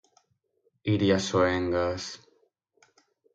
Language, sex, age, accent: Galician, male, 19-29, Central (gheada); Oriental (común en zona oriental); Normativo (estándar)